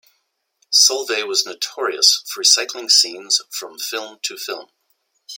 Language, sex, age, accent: English, male, 60-69, United States English